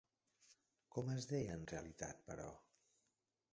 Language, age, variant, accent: Catalan, 40-49, Central, central